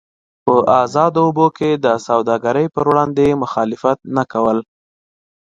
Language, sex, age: Pashto, male, 19-29